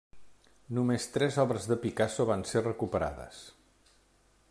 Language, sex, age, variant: Catalan, male, 50-59, Central